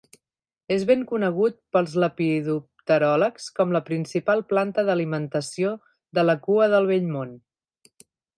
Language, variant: Catalan, Central